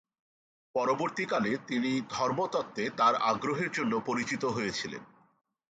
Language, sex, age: Bengali, male, 40-49